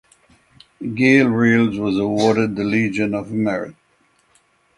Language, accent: English, United States English